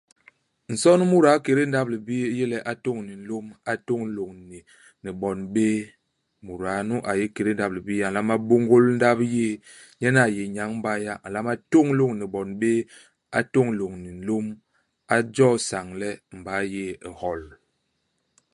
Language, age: Basaa, 40-49